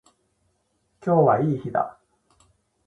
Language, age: Japanese, 40-49